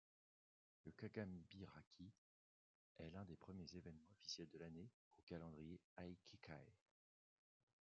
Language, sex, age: French, male, 40-49